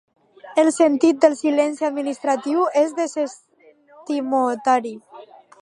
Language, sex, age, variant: Catalan, female, under 19, Alacantí